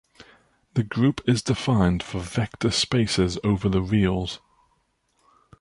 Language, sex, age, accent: English, male, 30-39, England English